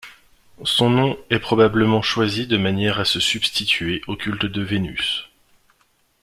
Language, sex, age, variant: French, male, 19-29, Français de métropole